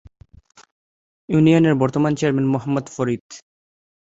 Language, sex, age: Bengali, male, 19-29